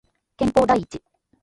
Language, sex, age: Japanese, female, 40-49